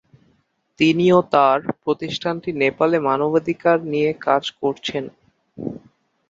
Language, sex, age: Bengali, male, 19-29